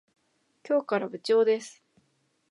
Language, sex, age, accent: Japanese, female, 19-29, 標準語